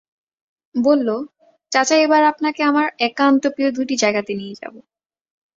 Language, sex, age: Bengali, female, 19-29